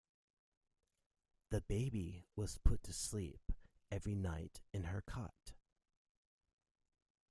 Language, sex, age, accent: English, male, 40-49, United States English